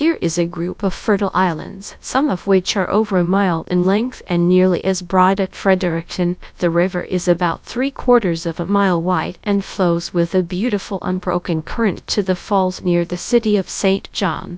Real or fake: fake